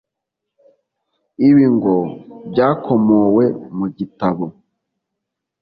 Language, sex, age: Kinyarwanda, male, 40-49